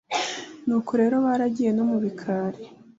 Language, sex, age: Kinyarwanda, female, 19-29